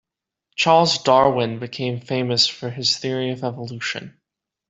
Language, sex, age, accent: English, male, 19-29, United States English